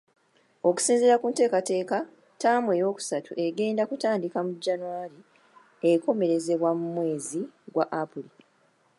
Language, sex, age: Ganda, female, 30-39